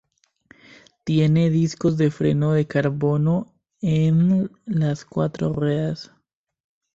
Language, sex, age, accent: Spanish, male, 19-29, Andino-Pacífico: Colombia, Perú, Ecuador, oeste de Bolivia y Venezuela andina